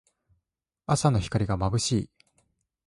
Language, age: Japanese, 19-29